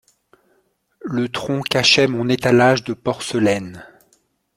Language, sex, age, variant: French, male, 40-49, Français de métropole